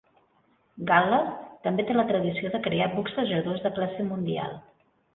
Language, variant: Catalan, Central